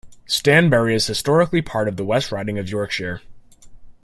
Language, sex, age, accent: English, male, under 19, United States English